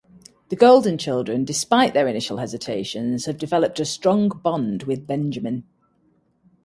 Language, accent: English, England English